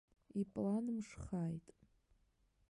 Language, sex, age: Abkhazian, female, under 19